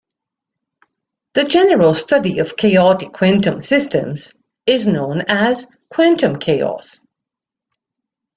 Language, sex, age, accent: English, female, 50-59, England English